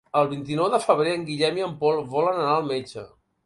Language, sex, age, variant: Catalan, male, 50-59, Balear